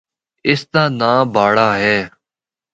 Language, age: Northern Hindko, 19-29